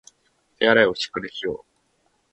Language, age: Japanese, under 19